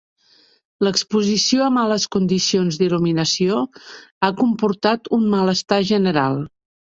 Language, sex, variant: Catalan, female, Central